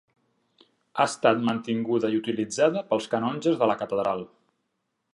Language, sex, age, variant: Catalan, male, 50-59, Central